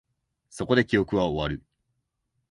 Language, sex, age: Japanese, male, 19-29